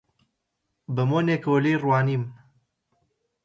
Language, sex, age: Central Kurdish, male, 19-29